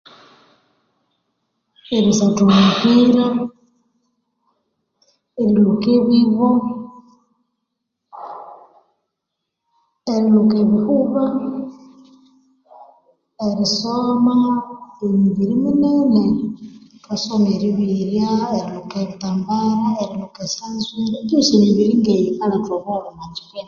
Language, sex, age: Konzo, female, 30-39